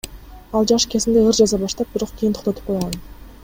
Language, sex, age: Kyrgyz, female, 19-29